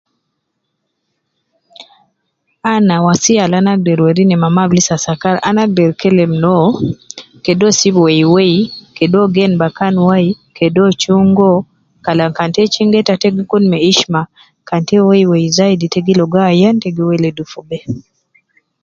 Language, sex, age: Nubi, female, 30-39